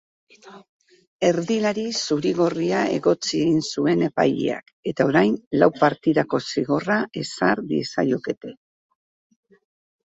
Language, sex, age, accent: Basque, female, 60-69, Mendebalekoa (Araba, Bizkaia, Gipuzkoako mendebaleko herri batzuk)